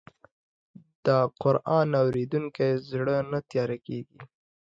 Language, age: Pashto, 19-29